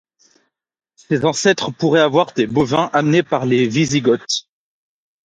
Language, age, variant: French, under 19, Français de métropole